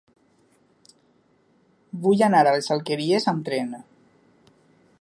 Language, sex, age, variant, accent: Catalan, male, 30-39, Valencià meridional, valencià